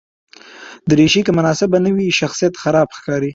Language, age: Pashto, 19-29